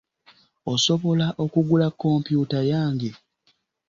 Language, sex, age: Ganda, male, 19-29